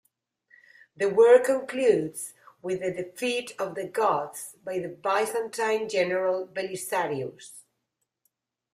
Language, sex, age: English, female, 40-49